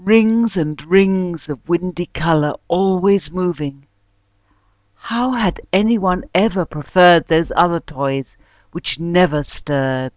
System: none